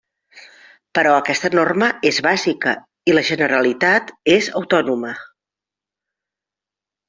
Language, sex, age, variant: Catalan, female, 50-59, Central